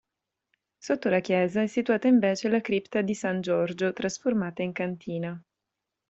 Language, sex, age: Italian, female, 19-29